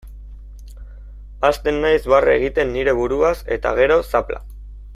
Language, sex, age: Basque, male, 19-29